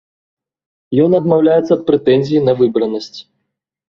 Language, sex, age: Belarusian, male, 30-39